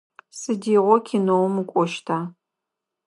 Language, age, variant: Adyghe, 40-49, Адыгабзэ (Кирил, пстэумэ зэдыряе)